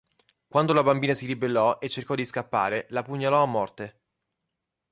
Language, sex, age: Italian, male, 19-29